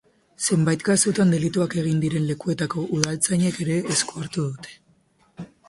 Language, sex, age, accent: Basque, female, 19-29, Mendebalekoa (Araba, Bizkaia, Gipuzkoako mendebaleko herri batzuk)